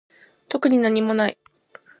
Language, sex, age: Japanese, female, 19-29